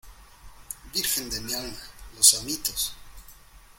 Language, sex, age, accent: Spanish, male, 19-29, México